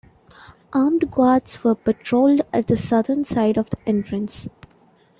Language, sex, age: English, female, 19-29